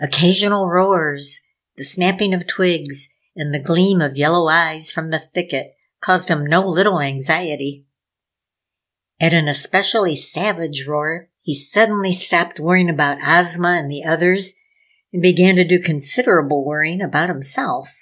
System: none